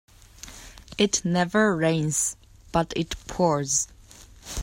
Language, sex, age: English, female, 19-29